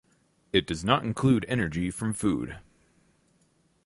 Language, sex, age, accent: English, male, 19-29, United States English